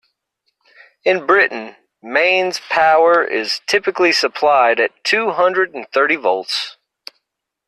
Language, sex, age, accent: English, male, 30-39, United States English